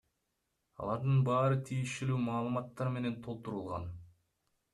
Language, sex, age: Kyrgyz, male, 19-29